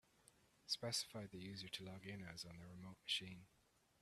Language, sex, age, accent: English, male, 19-29, Irish English